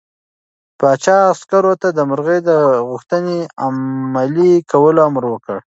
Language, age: Pashto, 19-29